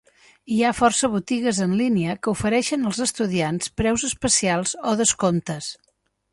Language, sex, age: Catalan, female, 50-59